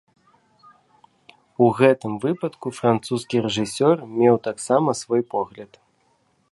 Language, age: Belarusian, 30-39